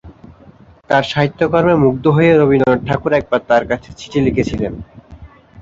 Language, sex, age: Bengali, male, 19-29